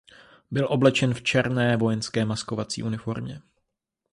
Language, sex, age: Czech, male, 19-29